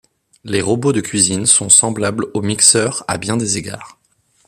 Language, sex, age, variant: French, male, 30-39, Français de métropole